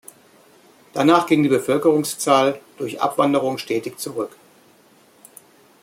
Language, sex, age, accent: German, male, 50-59, Deutschland Deutsch